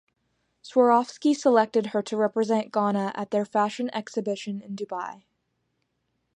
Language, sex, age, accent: English, female, under 19, United States English